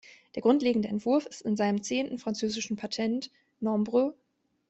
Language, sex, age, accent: German, female, 19-29, Deutschland Deutsch